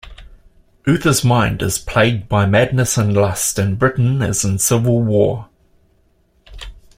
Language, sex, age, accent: English, male, 50-59, New Zealand English